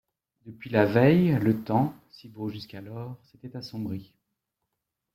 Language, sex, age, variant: French, male, 40-49, Français de métropole